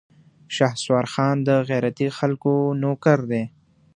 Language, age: Pashto, 19-29